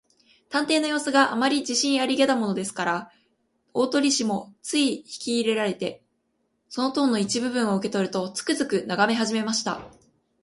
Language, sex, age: Japanese, female, 19-29